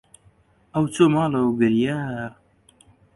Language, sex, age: Central Kurdish, male, 19-29